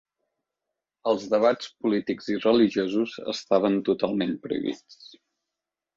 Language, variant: Catalan, Central